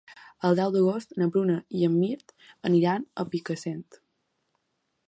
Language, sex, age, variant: Catalan, female, 19-29, Balear